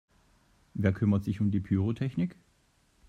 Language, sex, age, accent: German, male, 30-39, Deutschland Deutsch